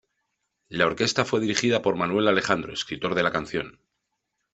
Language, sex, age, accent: Spanish, male, 40-49, España: Centro-Sur peninsular (Madrid, Toledo, Castilla-La Mancha)